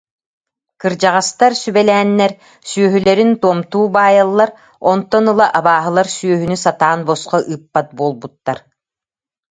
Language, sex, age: Yakut, female, 50-59